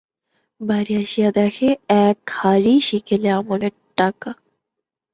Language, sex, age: Bengali, female, 19-29